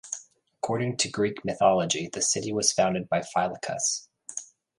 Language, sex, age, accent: English, male, 30-39, United States English